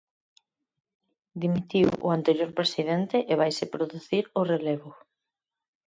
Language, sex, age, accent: Galician, female, 30-39, Normativo (estándar)